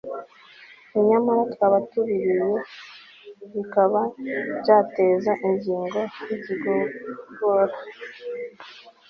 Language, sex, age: Kinyarwanda, female, 19-29